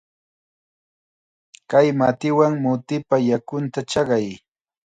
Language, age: Chiquián Ancash Quechua, 19-29